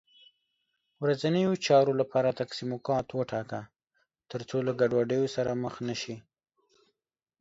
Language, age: Pashto, 19-29